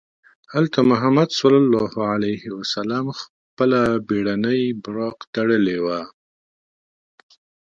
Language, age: Pashto, 50-59